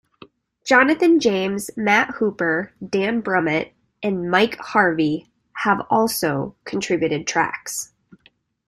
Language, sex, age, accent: English, female, 19-29, United States English